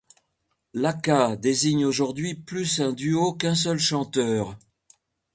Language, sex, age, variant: French, male, 70-79, Français de métropole